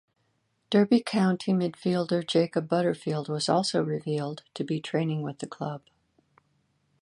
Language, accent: English, United States English